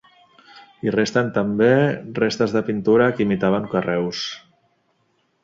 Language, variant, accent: Catalan, Central, central